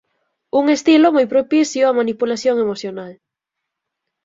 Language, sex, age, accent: Galician, female, 19-29, Atlántico (seseo e gheada)